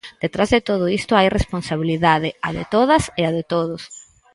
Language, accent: Galician, Normativo (estándar)